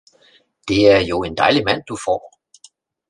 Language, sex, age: Danish, male, 40-49